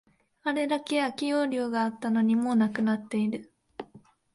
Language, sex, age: Japanese, female, 19-29